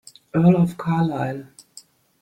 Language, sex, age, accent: German, female, 50-59, Deutschland Deutsch